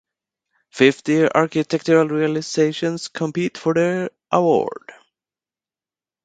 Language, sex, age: English, male, 30-39